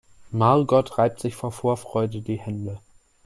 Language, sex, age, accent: German, male, under 19, Deutschland Deutsch